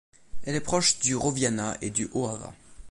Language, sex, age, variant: French, male, 19-29, Français de métropole